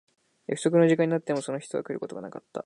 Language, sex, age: Japanese, male, 19-29